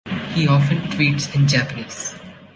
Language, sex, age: English, male, 19-29